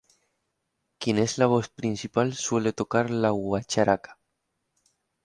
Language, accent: Spanish, España: Islas Canarias